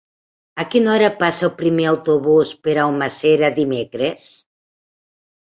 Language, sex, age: Catalan, female, 60-69